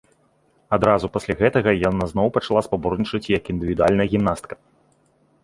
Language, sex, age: Belarusian, male, 30-39